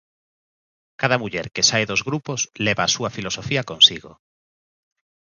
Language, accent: Galician, Oriental (común en zona oriental)